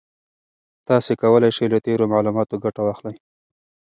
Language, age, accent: Pashto, 30-39, پکتیا ولایت، احمدزی